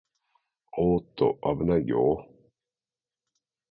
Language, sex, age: Japanese, male, 40-49